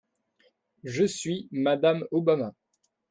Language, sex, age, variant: French, male, 40-49, Français de métropole